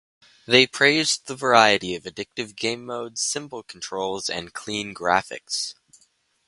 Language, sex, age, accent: English, male, under 19, Canadian English